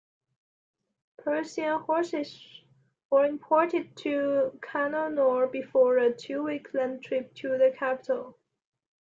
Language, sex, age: English, male, 19-29